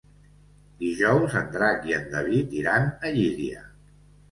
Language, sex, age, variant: Catalan, male, 60-69, Central